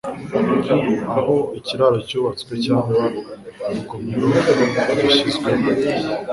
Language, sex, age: Kinyarwanda, male, under 19